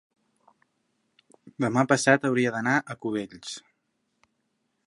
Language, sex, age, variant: Catalan, male, 19-29, Central